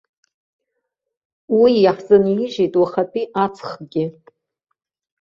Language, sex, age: Abkhazian, female, 60-69